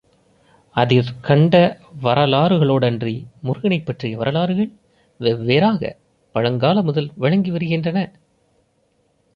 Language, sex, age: Tamil, male, 30-39